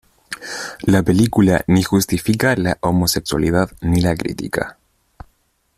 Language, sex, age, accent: Spanish, male, 19-29, Chileno: Chile, Cuyo